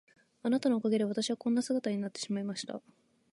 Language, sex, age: Japanese, female, under 19